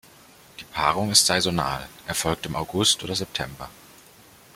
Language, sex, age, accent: German, male, 19-29, Deutschland Deutsch